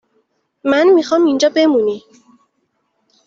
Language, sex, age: Persian, female, 19-29